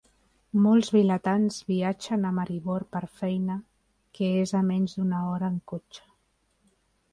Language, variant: Catalan, Central